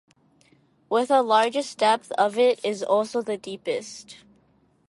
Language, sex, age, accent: English, female, under 19, United States English